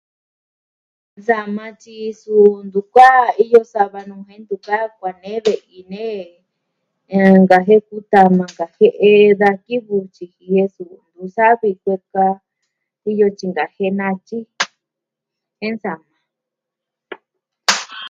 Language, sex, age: Southwestern Tlaxiaco Mixtec, female, 60-69